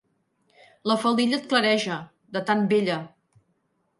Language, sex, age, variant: Catalan, female, 40-49, Central